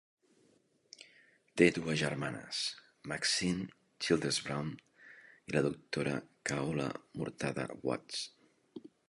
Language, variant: Catalan, Central